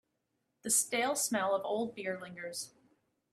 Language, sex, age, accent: English, female, 19-29, Canadian English